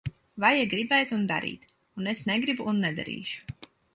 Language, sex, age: Latvian, female, 19-29